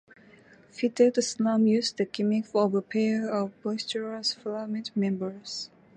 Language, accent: English, Irish English